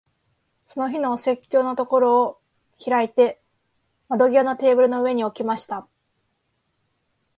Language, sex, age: Japanese, female, 19-29